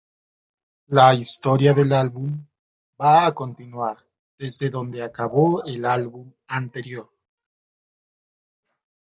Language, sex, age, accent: Spanish, male, 40-49, México